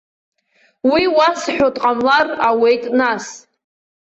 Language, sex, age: Abkhazian, female, under 19